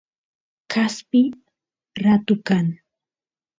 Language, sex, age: Santiago del Estero Quichua, female, 30-39